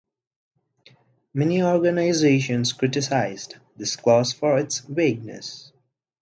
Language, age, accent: English, 19-29, India and South Asia (India, Pakistan, Sri Lanka)